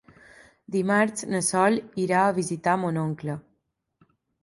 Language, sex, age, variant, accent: Catalan, female, 19-29, Balear, mallorquí